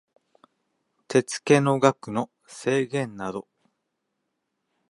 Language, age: Japanese, 40-49